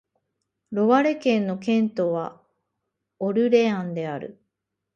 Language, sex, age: Japanese, female, 40-49